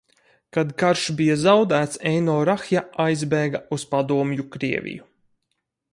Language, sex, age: Latvian, male, 30-39